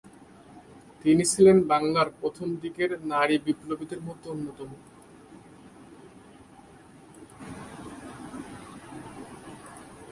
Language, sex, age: Bengali, male, 19-29